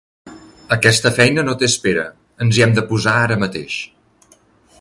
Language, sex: Catalan, male